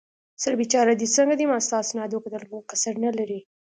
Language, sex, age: Pashto, female, 19-29